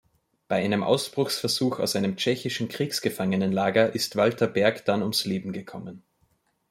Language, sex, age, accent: German, male, 30-39, Österreichisches Deutsch